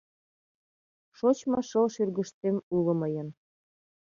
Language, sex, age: Mari, female, 30-39